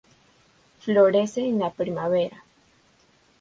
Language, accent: Spanish, Andino-Pacífico: Colombia, Perú, Ecuador, oeste de Bolivia y Venezuela andina